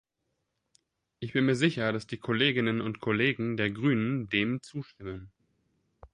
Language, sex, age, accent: German, male, 19-29, Deutschland Deutsch